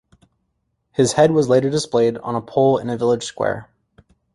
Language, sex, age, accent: English, male, 19-29, United States English